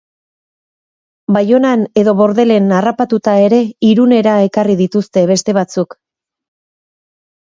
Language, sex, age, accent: Basque, female, 40-49, Erdialdekoa edo Nafarra (Gipuzkoa, Nafarroa)